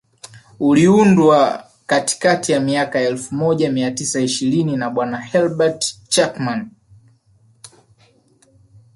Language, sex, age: Swahili, male, 19-29